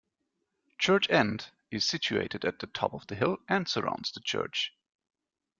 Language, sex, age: English, male, 30-39